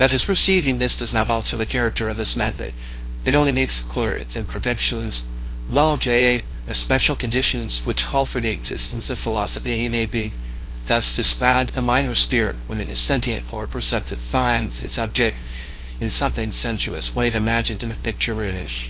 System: TTS, VITS